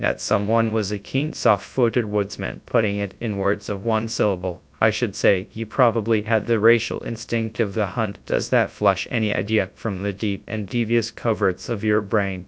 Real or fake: fake